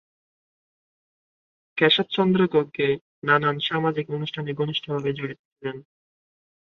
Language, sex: Bengali, male